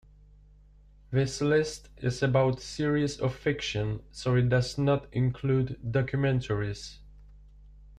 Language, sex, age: English, male, 19-29